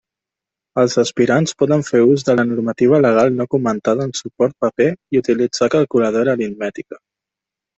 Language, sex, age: Catalan, male, 19-29